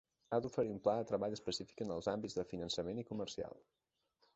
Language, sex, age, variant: Catalan, male, 30-39, Central